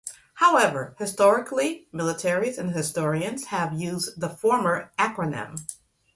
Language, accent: English, United States English